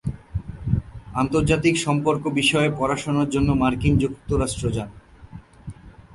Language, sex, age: Bengali, male, 30-39